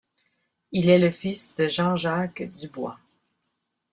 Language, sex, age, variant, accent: French, female, 50-59, Français d'Amérique du Nord, Français du Canada